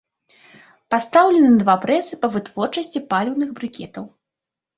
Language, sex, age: Belarusian, female, 30-39